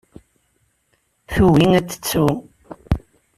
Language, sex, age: Kabyle, male, 40-49